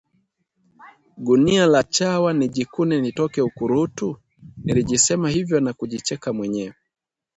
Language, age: Swahili, 19-29